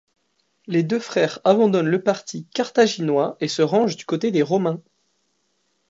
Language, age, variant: French, 19-29, Français de métropole